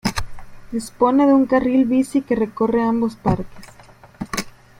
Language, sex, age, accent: Spanish, female, 19-29, México